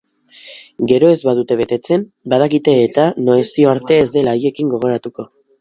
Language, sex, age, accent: Basque, male, 19-29, Mendebalekoa (Araba, Bizkaia, Gipuzkoako mendebaleko herri batzuk)